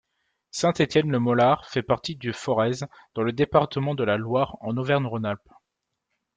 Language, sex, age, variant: French, male, 19-29, Français de métropole